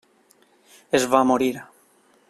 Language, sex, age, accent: Catalan, male, 19-29, valencià